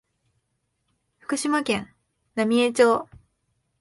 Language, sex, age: Japanese, female, 19-29